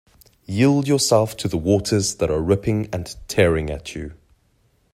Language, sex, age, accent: English, male, 30-39, Southern African (South Africa, Zimbabwe, Namibia)